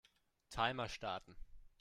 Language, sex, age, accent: German, male, 19-29, Deutschland Deutsch